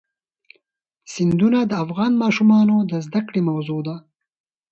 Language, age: Pashto, 19-29